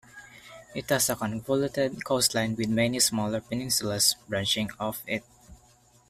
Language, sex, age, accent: English, male, under 19, Filipino